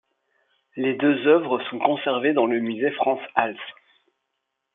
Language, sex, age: French, male, 30-39